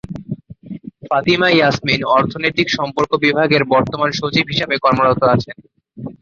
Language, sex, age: Bengali, male, 19-29